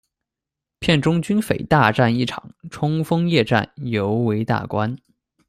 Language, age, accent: Chinese, 19-29, 出生地：四川省